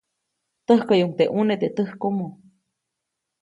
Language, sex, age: Copainalá Zoque, female, 19-29